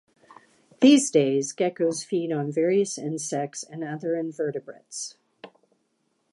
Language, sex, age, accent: English, female, 50-59, United States English